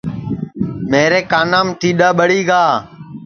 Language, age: Sansi, 19-29